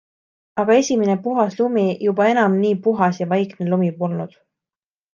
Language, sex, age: Estonian, female, 19-29